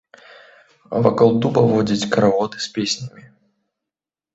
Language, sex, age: Belarusian, male, 30-39